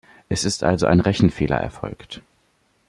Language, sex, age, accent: German, male, under 19, Deutschland Deutsch